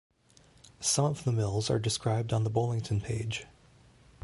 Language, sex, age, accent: English, male, 40-49, Canadian English